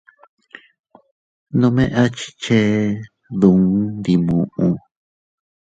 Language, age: Teutila Cuicatec, 30-39